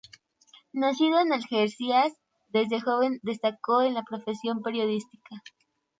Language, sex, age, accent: Spanish, male, 19-29, México